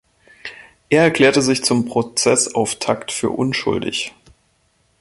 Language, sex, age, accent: German, male, 30-39, Deutschland Deutsch